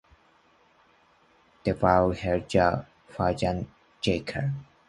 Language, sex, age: Japanese, male, 19-29